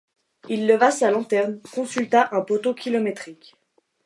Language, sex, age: French, female, 19-29